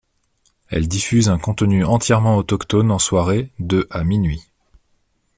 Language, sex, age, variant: French, male, 30-39, Français de métropole